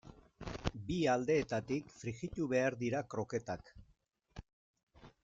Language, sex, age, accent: Basque, male, 50-59, Erdialdekoa edo Nafarra (Gipuzkoa, Nafarroa)